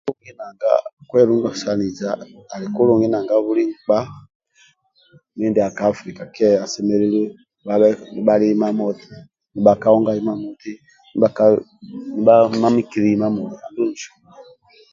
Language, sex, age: Amba (Uganda), male, 40-49